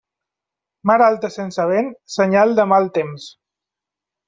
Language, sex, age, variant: Catalan, male, 30-39, Central